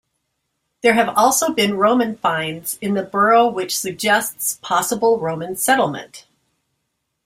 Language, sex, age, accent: English, female, 50-59, United States English